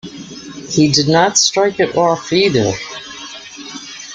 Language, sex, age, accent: English, female, 60-69, United States English